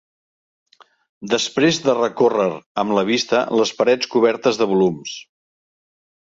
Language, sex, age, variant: Catalan, male, 60-69, Central